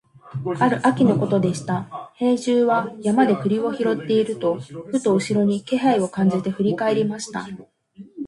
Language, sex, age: Japanese, female, 30-39